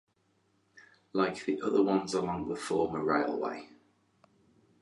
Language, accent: English, England English